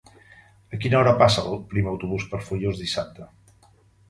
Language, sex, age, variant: Catalan, male, 50-59, Central